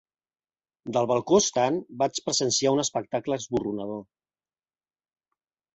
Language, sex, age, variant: Catalan, male, 40-49, Central